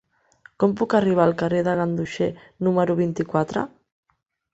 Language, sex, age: Catalan, female, 40-49